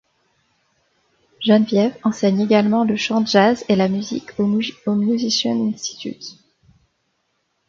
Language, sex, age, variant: French, female, 30-39, Français de métropole